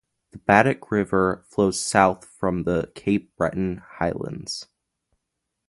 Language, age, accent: English, under 19, United States English